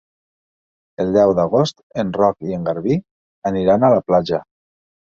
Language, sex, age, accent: Catalan, male, 50-59, valencià